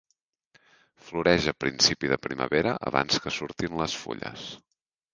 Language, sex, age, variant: Catalan, male, 30-39, Central